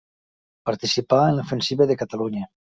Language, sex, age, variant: Catalan, male, 50-59, Nord-Occidental